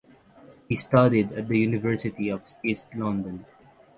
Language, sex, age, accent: English, male, 30-39, United States English; Filipino